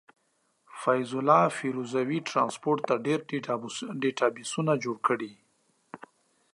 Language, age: Pashto, 30-39